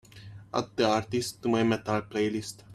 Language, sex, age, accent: English, male, 19-29, England English